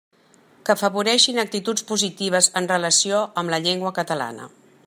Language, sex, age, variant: Catalan, female, 60-69, Central